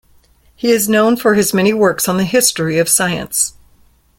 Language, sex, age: English, female, 50-59